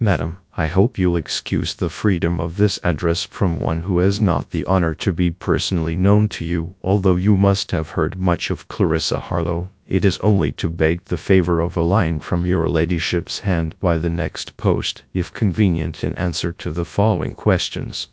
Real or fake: fake